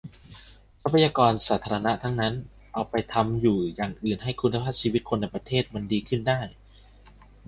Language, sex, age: Thai, male, 19-29